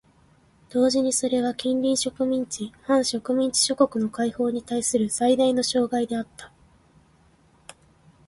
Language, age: Japanese, 19-29